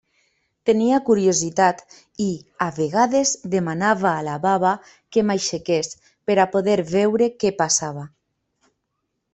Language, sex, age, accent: Catalan, female, 30-39, valencià